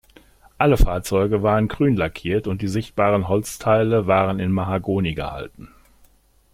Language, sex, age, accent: German, male, 60-69, Deutschland Deutsch